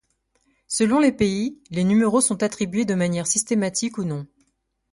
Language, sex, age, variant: French, female, 30-39, Français de métropole